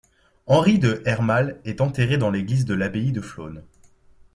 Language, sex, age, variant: French, male, 19-29, Français de métropole